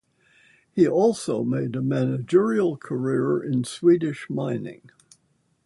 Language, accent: English, United States English